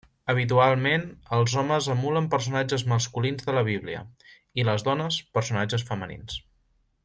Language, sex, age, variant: Catalan, male, 19-29, Central